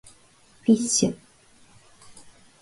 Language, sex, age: Japanese, female, 30-39